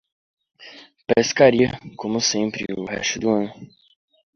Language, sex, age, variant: Portuguese, male, under 19, Portuguese (Brasil)